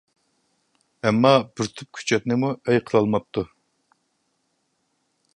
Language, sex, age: Uyghur, male, 40-49